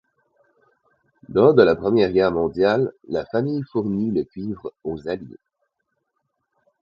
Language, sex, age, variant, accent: French, male, 30-39, Français d'Amérique du Nord, Français du Canada